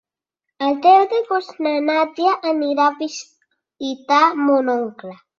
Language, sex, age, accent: Catalan, female, 40-49, Oriental